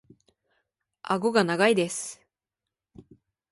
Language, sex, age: Japanese, female, under 19